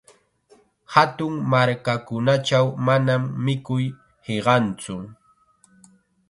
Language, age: Chiquián Ancash Quechua, 19-29